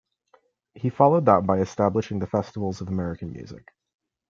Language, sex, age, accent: English, male, under 19, United States English